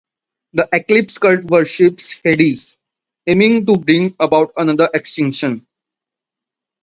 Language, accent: English, India and South Asia (India, Pakistan, Sri Lanka)